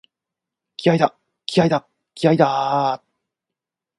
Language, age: Japanese, 40-49